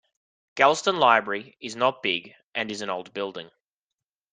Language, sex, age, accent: English, male, 19-29, Australian English